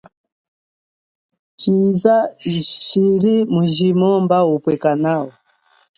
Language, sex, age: Chokwe, female, 40-49